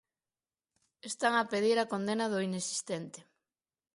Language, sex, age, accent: Galician, female, 30-39, Normativo (estándar)